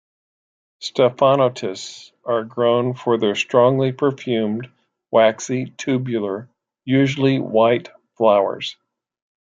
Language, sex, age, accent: English, male, 60-69, United States English